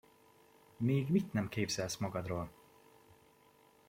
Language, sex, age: Hungarian, male, 19-29